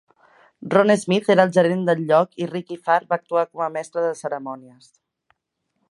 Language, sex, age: Catalan, female, 19-29